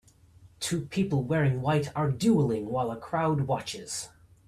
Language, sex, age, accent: English, male, 30-39, United States English